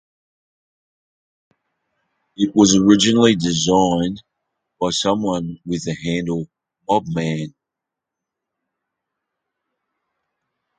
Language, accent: English, Australian English